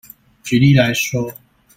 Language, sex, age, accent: Chinese, male, 19-29, 出生地：臺北市